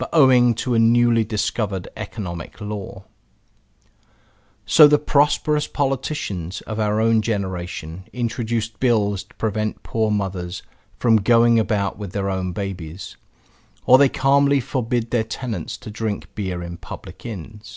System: none